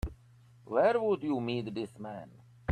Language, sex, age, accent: English, male, 30-39, England English